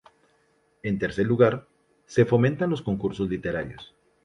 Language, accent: Spanish, Andino-Pacífico: Colombia, Perú, Ecuador, oeste de Bolivia y Venezuela andina